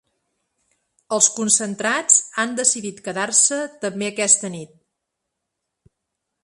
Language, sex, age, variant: Catalan, female, 40-49, Central